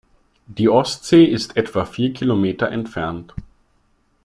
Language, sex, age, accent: German, male, 30-39, Österreichisches Deutsch